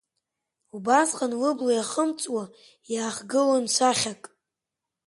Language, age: Abkhazian, under 19